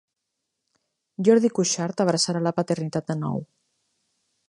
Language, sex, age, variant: Catalan, female, 40-49, Central